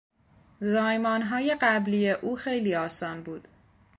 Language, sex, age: Persian, female, 19-29